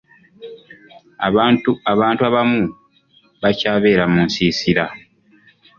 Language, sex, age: Ganda, male, 30-39